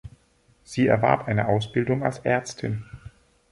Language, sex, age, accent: German, male, 30-39, Deutschland Deutsch